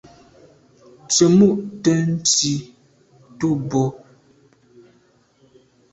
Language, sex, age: Medumba, female, 19-29